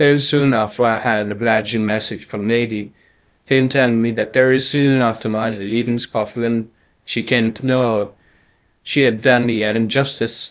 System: TTS, VITS